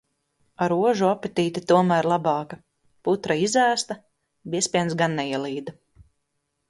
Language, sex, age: Latvian, female, 19-29